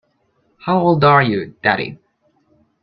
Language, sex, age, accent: English, male, under 19, Filipino